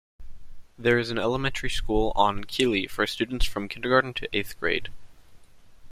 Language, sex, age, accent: English, male, under 19, United States English